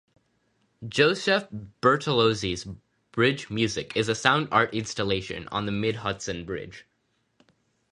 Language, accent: English, India and South Asia (India, Pakistan, Sri Lanka)